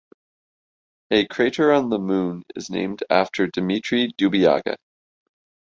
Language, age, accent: English, 30-39, Canadian English